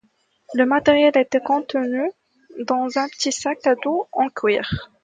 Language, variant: French, Français de métropole